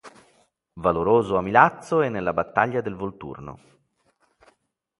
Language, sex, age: Italian, male, 40-49